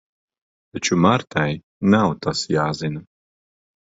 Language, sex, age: Latvian, male, 30-39